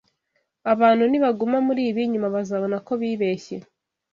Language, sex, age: Kinyarwanda, female, 30-39